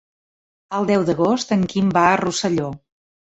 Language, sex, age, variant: Catalan, female, 50-59, Central